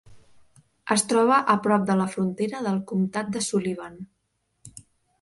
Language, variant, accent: Catalan, Central, central